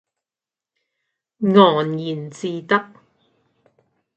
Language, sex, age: Cantonese, female, 19-29